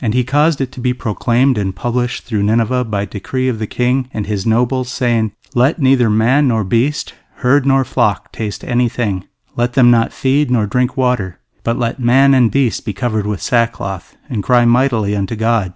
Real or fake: real